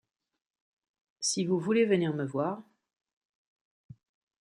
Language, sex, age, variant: French, female, 40-49, Français de métropole